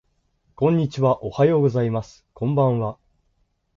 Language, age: Japanese, 19-29